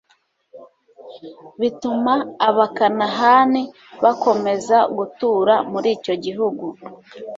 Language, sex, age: Kinyarwanda, female, 30-39